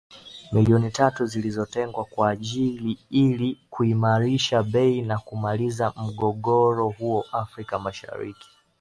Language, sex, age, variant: Swahili, male, 19-29, Kiswahili cha Bara ya Tanzania